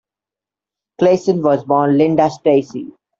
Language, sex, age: English, male, 19-29